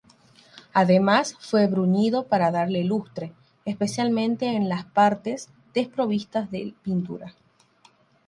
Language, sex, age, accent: Spanish, female, 19-29, Rioplatense: Argentina, Uruguay, este de Bolivia, Paraguay